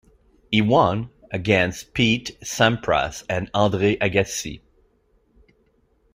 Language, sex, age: English, male, 50-59